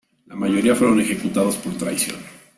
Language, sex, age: Spanish, male, 40-49